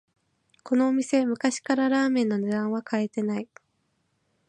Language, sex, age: Japanese, female, 19-29